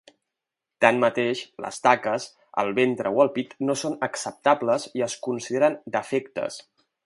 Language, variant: Catalan, Central